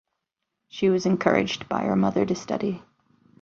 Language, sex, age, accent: English, female, 30-39, Northern Irish; yorkshire